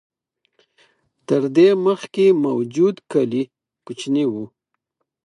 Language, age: Pashto, 30-39